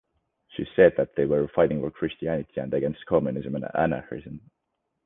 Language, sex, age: English, male, 19-29